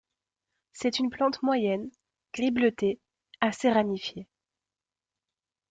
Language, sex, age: French, female, 19-29